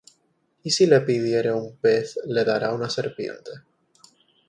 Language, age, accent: Spanish, 19-29, España: Islas Canarias